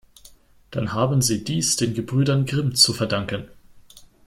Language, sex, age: German, female, 19-29